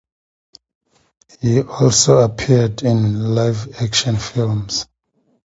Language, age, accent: English, 40-49, Southern African (South Africa, Zimbabwe, Namibia)